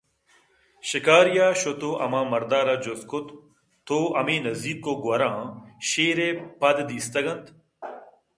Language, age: Eastern Balochi, 30-39